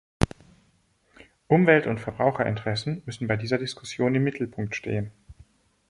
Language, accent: German, Deutschland Deutsch